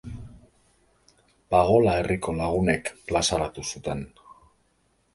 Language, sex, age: Basque, male, 40-49